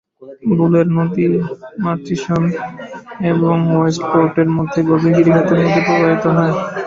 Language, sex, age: Bengali, male, 19-29